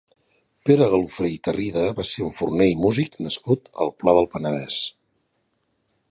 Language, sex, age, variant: Catalan, male, 50-59, Central